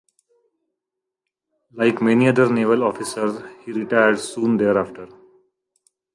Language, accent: English, India and South Asia (India, Pakistan, Sri Lanka)